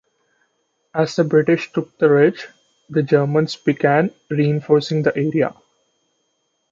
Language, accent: English, India and South Asia (India, Pakistan, Sri Lanka)